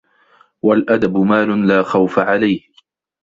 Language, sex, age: Arabic, male, 30-39